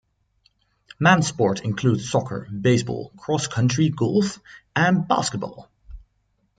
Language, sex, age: English, male, 19-29